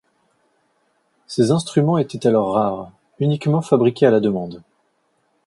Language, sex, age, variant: French, male, 30-39, Français de métropole